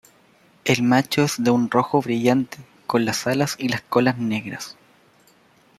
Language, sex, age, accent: Spanish, male, 19-29, Chileno: Chile, Cuyo